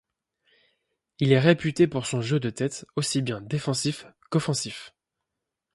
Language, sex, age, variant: French, male, 30-39, Français de métropole